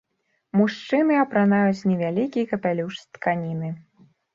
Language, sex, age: Belarusian, female, 19-29